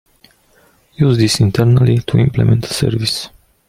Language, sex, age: English, male, 40-49